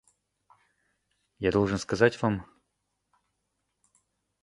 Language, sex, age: Russian, male, 30-39